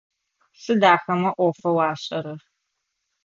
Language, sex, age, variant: Adyghe, female, 30-39, Адыгабзэ (Кирил, пстэумэ зэдыряе)